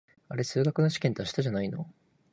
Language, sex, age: Japanese, male, 19-29